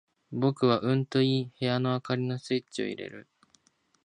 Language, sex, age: Japanese, male, under 19